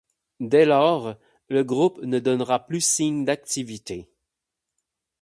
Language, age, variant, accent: French, 30-39, Français d'Amérique du Nord, Français du Canada